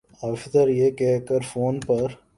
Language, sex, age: Urdu, male, 19-29